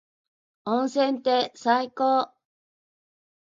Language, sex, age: Japanese, female, 50-59